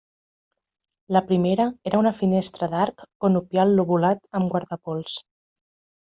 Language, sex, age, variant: Catalan, female, 40-49, Central